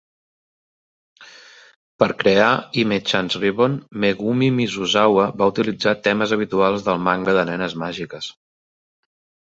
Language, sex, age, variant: Catalan, male, 40-49, Central